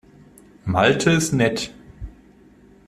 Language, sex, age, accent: German, male, 30-39, Deutschland Deutsch